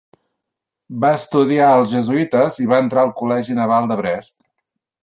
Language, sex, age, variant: Catalan, male, 40-49, Central